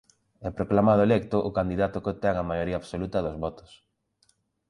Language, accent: Galician, Normativo (estándar)